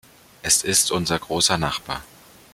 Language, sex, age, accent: German, male, 19-29, Deutschland Deutsch